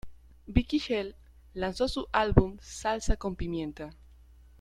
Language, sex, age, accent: Spanish, female, under 19, Andino-Pacífico: Colombia, Perú, Ecuador, oeste de Bolivia y Venezuela andina